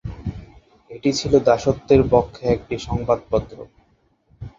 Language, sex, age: Bengali, male, 19-29